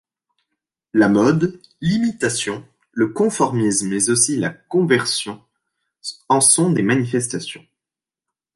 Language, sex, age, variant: French, male, 19-29, Français de métropole